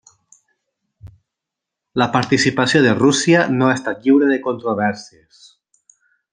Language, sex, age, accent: Catalan, male, 19-29, valencià